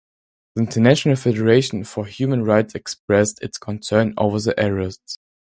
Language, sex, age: English, male, under 19